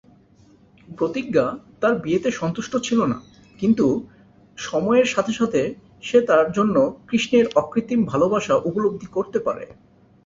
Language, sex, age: Bengali, male, 30-39